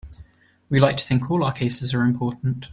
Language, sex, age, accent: English, male, 19-29, England English